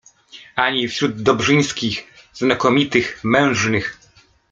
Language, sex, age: Polish, male, 40-49